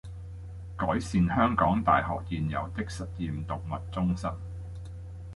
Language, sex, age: Cantonese, male, 30-39